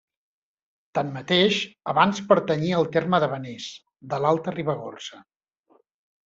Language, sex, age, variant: Catalan, male, 40-49, Central